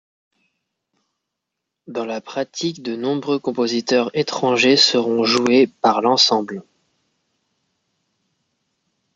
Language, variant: French, Français de métropole